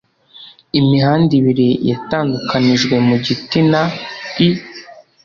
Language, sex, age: Kinyarwanda, male, under 19